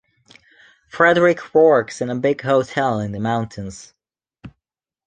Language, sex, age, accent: English, male, 19-29, Welsh English